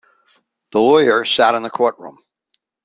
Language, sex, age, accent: English, male, 70-79, United States English